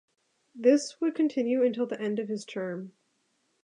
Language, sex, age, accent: English, female, 19-29, United States English